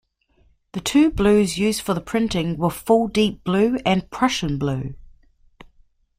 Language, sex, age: English, female, 40-49